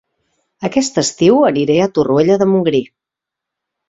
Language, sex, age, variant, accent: Catalan, female, 40-49, Central, Català central